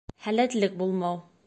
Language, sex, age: Bashkir, female, 19-29